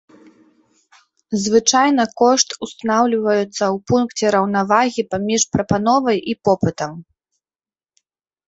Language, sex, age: Belarusian, female, 30-39